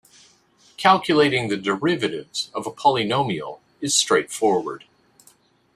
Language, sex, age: English, male, 50-59